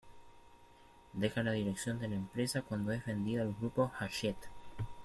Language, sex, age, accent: Spanish, male, 19-29, Chileno: Chile, Cuyo